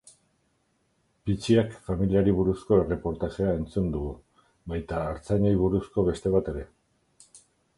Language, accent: Basque, Erdialdekoa edo Nafarra (Gipuzkoa, Nafarroa)